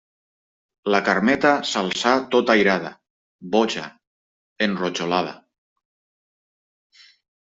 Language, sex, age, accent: Catalan, male, 30-39, valencià